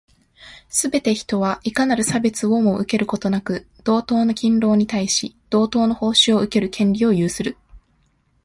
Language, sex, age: Japanese, female, 19-29